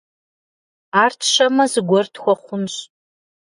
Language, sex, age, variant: Kabardian, female, 40-49, Адыгэбзэ (Къэбэрдей, Кирил, Урысей)